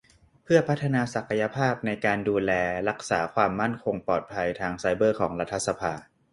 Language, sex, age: Thai, male, 19-29